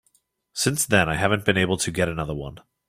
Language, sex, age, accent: English, male, 19-29, United States English